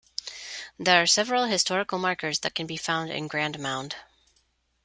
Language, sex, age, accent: English, female, 40-49, United States English